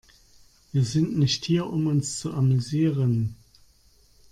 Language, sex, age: German, male, 50-59